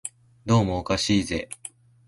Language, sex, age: Japanese, male, 19-29